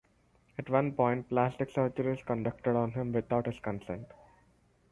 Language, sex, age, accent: English, male, under 19, India and South Asia (India, Pakistan, Sri Lanka)